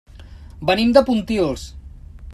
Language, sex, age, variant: Catalan, male, 40-49, Central